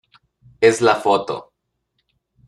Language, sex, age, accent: Spanish, male, 19-29, México